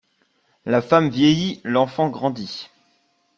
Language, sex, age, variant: French, male, 19-29, Français de métropole